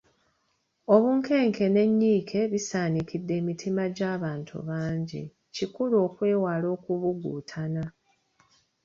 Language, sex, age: Ganda, female, 30-39